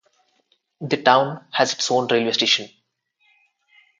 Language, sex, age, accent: English, male, 19-29, India and South Asia (India, Pakistan, Sri Lanka)